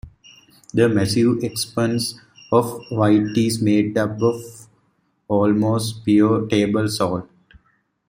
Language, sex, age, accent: English, male, 19-29, United States English